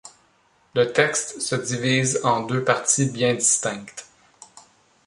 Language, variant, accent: French, Français d'Amérique du Nord, Français du Canada